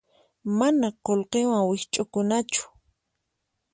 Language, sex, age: Puno Quechua, female, 19-29